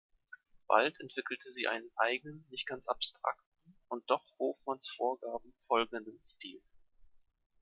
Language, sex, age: German, male, 19-29